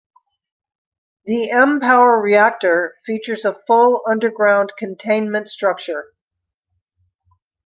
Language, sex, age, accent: English, female, 60-69, United States English